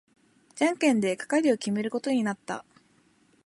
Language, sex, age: Japanese, female, 19-29